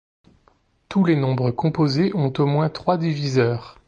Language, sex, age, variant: French, male, 30-39, Français de métropole